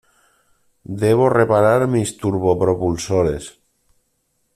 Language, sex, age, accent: Spanish, male, 40-49, España: Norte peninsular (Asturias, Castilla y León, Cantabria, País Vasco, Navarra, Aragón, La Rioja, Guadalajara, Cuenca)